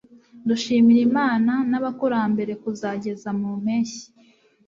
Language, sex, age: Kinyarwanda, female, 19-29